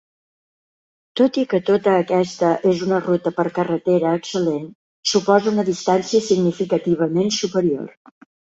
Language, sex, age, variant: Catalan, female, 60-69, Central